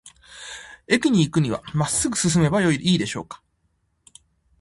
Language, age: Japanese, 19-29